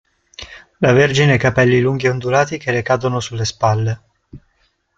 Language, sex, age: Italian, male, 19-29